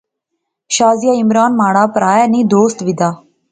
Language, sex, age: Pahari-Potwari, female, 19-29